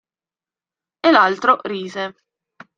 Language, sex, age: Italian, female, 19-29